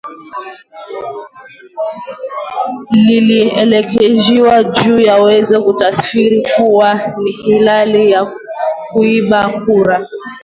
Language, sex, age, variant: Swahili, female, 19-29, Kiswahili cha Bara ya Kenya